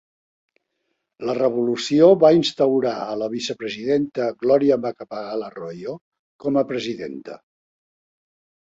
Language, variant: Catalan, Central